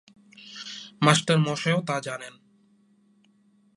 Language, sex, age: Bengali, male, 19-29